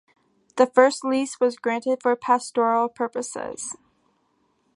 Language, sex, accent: English, female, United States English